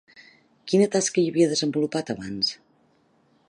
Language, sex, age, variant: Catalan, female, 40-49, Central